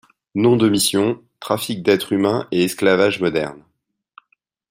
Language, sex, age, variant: French, male, 30-39, Français de métropole